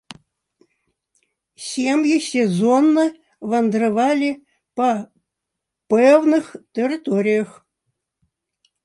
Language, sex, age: Belarusian, female, 70-79